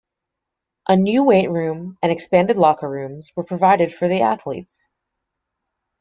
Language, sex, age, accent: English, female, 19-29, United States English